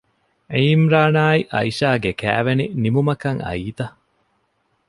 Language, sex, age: Divehi, male, 30-39